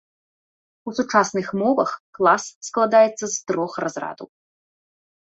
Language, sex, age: Belarusian, female, 19-29